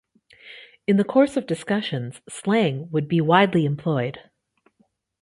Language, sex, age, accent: English, female, 30-39, Canadian English